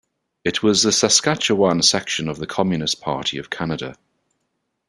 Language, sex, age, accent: English, male, 30-39, England English